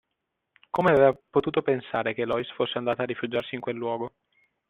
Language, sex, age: Italian, male, 19-29